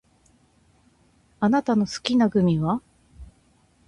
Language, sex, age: Japanese, female, 40-49